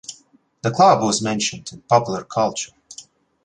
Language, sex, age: English, male, 19-29